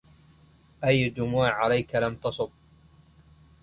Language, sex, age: Arabic, male, 19-29